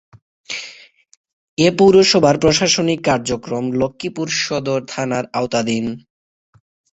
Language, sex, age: Bengali, male, 19-29